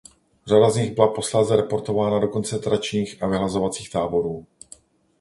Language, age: Czech, 40-49